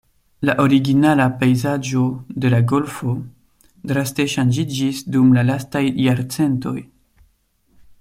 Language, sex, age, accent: Esperanto, male, 19-29, Internacia